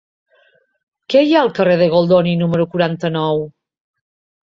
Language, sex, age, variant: Catalan, female, 40-49, Central